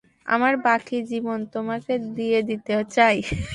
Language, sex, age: Bengali, female, 19-29